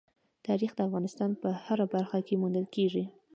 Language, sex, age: Pashto, female, 19-29